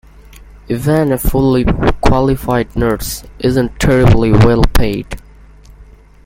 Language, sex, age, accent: English, male, 19-29, India and South Asia (India, Pakistan, Sri Lanka)